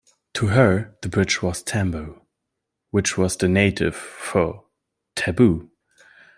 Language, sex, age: English, male, 19-29